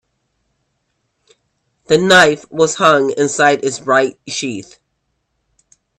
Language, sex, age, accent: English, female, 50-59, United States English